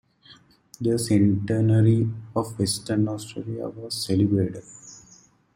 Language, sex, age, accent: English, male, 19-29, United States English